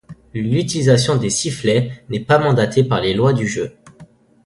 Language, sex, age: French, male, under 19